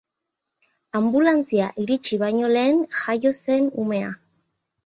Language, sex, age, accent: Basque, female, 19-29, Nafar-lapurtarra edo Zuberotarra (Lapurdi, Nafarroa Beherea, Zuberoa)